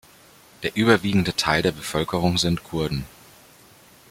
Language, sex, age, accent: German, male, 19-29, Deutschland Deutsch